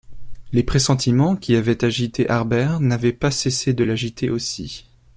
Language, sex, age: French, male, 19-29